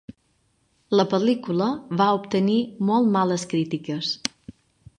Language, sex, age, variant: Catalan, female, 40-49, Balear